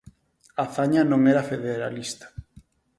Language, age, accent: Galician, 30-39, Neofalante